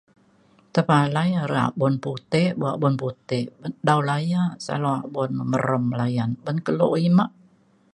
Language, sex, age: Mainstream Kenyah, female, 70-79